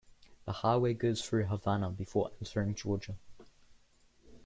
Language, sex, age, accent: English, male, under 19, England English